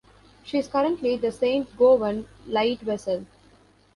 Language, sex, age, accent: English, female, 19-29, India and South Asia (India, Pakistan, Sri Lanka)